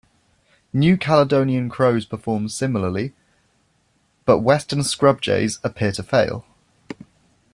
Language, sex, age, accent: English, male, 19-29, England English